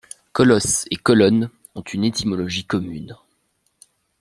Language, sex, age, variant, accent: French, male, under 19, Français d'Europe, Français de Belgique